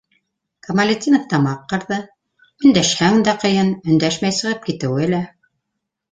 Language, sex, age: Bashkir, female, 50-59